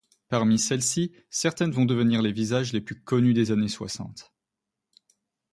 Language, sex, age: French, female, 19-29